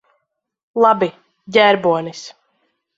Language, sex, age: Latvian, female, 19-29